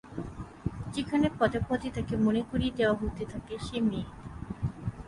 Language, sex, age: Bengali, female, 19-29